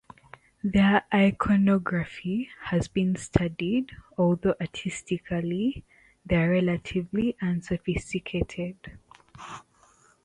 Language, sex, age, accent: English, female, 19-29, Southern African (South Africa, Zimbabwe, Namibia)